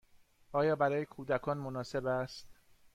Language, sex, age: Persian, male, 40-49